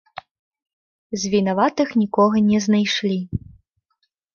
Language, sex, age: Belarusian, female, 19-29